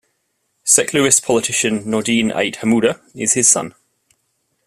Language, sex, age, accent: English, male, 30-39, England English